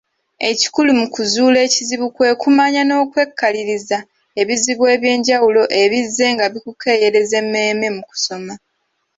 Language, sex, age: Ganda, female, 19-29